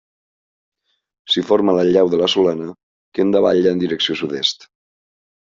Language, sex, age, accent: Catalan, male, 40-49, valencià